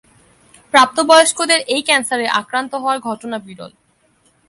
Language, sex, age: Bengali, female, under 19